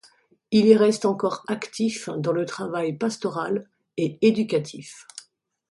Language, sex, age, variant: French, female, 50-59, Français de métropole